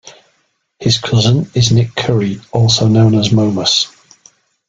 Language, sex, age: English, male, 60-69